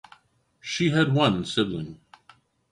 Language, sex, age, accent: English, male, 50-59, Canadian English